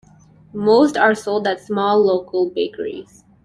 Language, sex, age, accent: English, female, 19-29, Canadian English